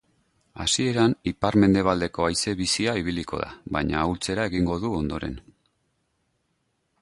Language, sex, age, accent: Basque, male, 40-49, Mendebalekoa (Araba, Bizkaia, Gipuzkoako mendebaleko herri batzuk)